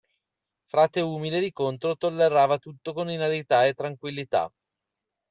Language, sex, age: Italian, male, 30-39